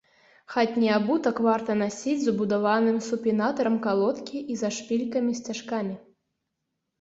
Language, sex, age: Belarusian, female, 19-29